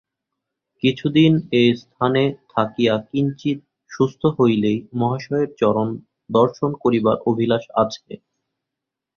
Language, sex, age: Bengali, male, 19-29